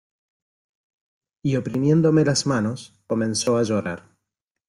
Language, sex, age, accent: Spanish, male, 19-29, Rioplatense: Argentina, Uruguay, este de Bolivia, Paraguay